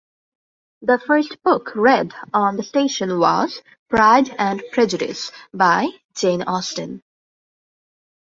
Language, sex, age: English, female, 19-29